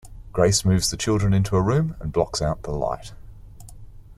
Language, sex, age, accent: English, male, 40-49, Australian English